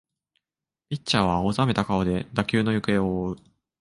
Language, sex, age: Japanese, male, 19-29